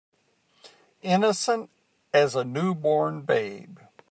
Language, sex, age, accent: English, male, 60-69, United States English